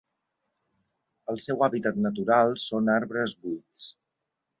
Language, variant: Catalan, Balear